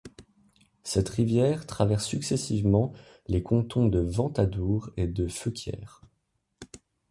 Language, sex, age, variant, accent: French, male, 19-29, Français d'Europe, Français de Suisse